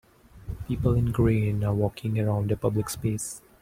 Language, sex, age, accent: English, male, 19-29, India and South Asia (India, Pakistan, Sri Lanka)